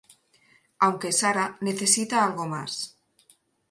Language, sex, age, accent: Spanish, female, 50-59, España: Norte peninsular (Asturias, Castilla y León, Cantabria, País Vasco, Navarra, Aragón, La Rioja, Guadalajara, Cuenca)